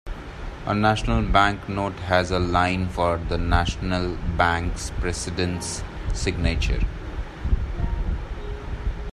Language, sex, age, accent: English, male, 30-39, India and South Asia (India, Pakistan, Sri Lanka)